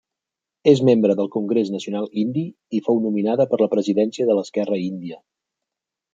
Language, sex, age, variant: Catalan, male, 30-39, Central